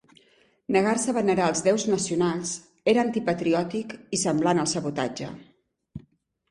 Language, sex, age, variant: Catalan, female, 40-49, Central